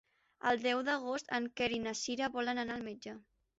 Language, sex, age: Catalan, female, under 19